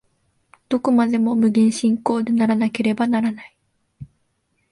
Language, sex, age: Japanese, female, 19-29